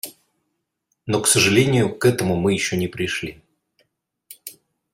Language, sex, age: Russian, male, 40-49